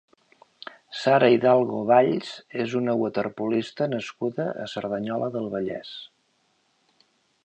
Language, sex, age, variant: Catalan, male, 50-59, Central